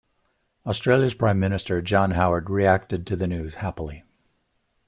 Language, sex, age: English, male, 60-69